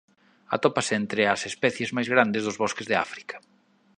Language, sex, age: Galician, male, 40-49